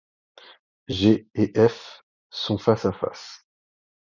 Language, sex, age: French, male, 19-29